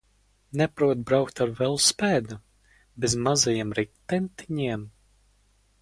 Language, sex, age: Latvian, male, under 19